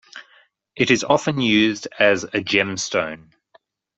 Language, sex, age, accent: English, male, 40-49, Australian English